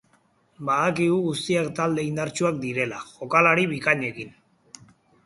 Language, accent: Basque, Mendebalekoa (Araba, Bizkaia, Gipuzkoako mendebaleko herri batzuk)